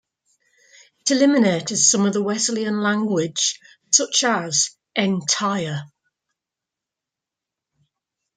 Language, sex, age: English, female, 50-59